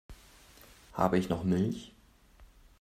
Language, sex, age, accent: German, male, 19-29, Deutschland Deutsch